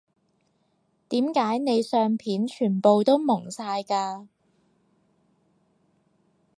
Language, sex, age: Cantonese, female, 19-29